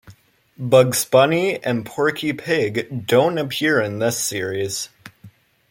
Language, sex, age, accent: English, male, under 19, United States English